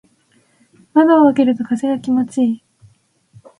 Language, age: Japanese, 19-29